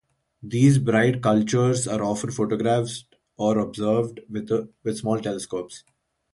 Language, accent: English, India and South Asia (India, Pakistan, Sri Lanka)